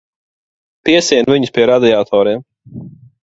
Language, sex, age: Latvian, male, 30-39